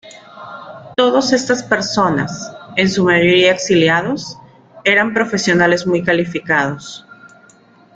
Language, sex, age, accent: Spanish, female, 30-39, México